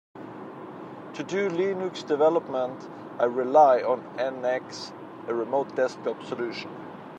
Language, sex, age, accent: English, male, 40-49, England English